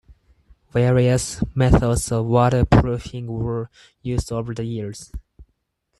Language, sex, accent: English, male, United States English